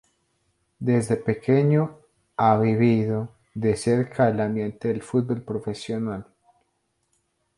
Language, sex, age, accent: Spanish, male, 19-29, Andino-Pacífico: Colombia, Perú, Ecuador, oeste de Bolivia y Venezuela andina